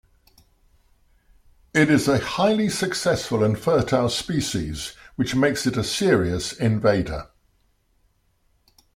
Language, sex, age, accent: English, male, 70-79, England English